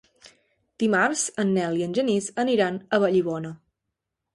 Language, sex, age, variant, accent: Catalan, female, 19-29, Central, septentrional